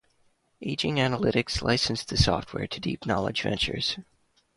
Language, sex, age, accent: English, male, under 19, United States English